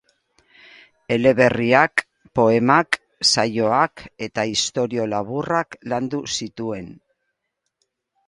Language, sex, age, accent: Basque, female, 60-69, Erdialdekoa edo Nafarra (Gipuzkoa, Nafarroa)